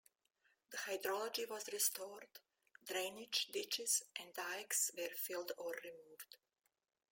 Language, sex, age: English, female, 60-69